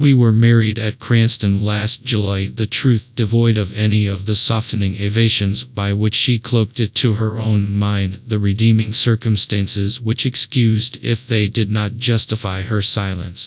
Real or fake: fake